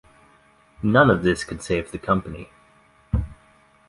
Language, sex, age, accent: English, male, 19-29, Australian English